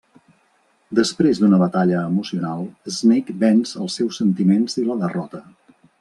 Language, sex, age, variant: Catalan, male, 50-59, Central